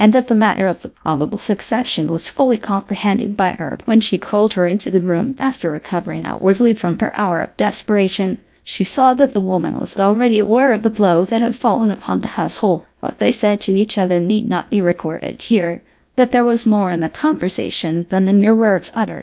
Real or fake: fake